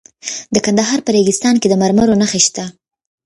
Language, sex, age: Pashto, female, 19-29